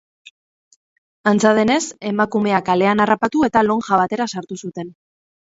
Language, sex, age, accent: Basque, female, 30-39, Mendebalekoa (Araba, Bizkaia, Gipuzkoako mendebaleko herri batzuk)